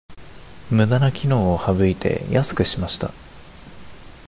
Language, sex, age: Japanese, male, under 19